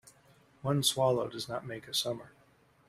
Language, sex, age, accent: English, male, 40-49, United States English